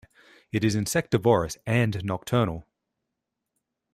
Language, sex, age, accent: English, male, 30-39, Australian English